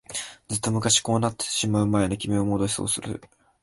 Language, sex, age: Japanese, male, 19-29